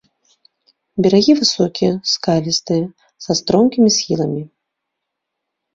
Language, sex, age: Belarusian, female, 30-39